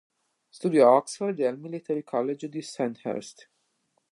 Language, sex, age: Italian, male, under 19